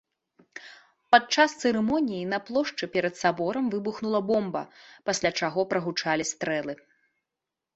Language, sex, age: Belarusian, female, 19-29